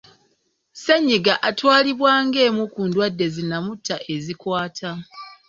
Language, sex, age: Ganda, female, 30-39